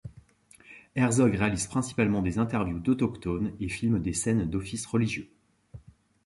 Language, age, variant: French, 40-49, Français de métropole